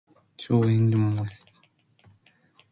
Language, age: Wakhi, under 19